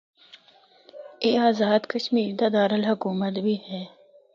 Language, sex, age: Northern Hindko, female, 19-29